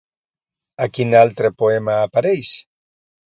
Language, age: Catalan, 60-69